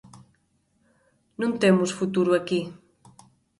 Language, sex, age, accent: Galician, female, 30-39, Normativo (estándar)